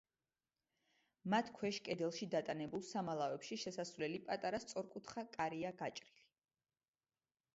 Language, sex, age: Georgian, female, 30-39